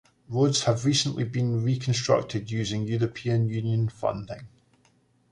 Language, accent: English, Scottish English